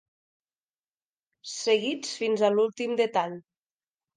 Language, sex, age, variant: Catalan, female, 19-29, Nord-Occidental